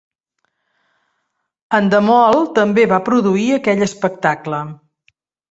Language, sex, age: Catalan, female, 60-69